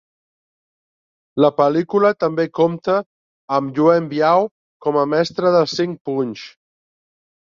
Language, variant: Catalan, Central